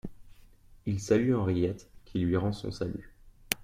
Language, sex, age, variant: French, male, 19-29, Français de métropole